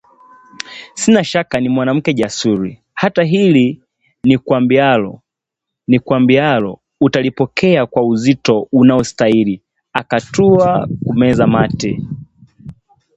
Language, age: Swahili, 19-29